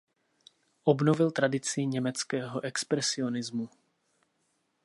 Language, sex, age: Czech, male, 30-39